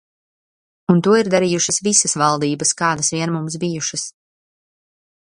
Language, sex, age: Latvian, female, 30-39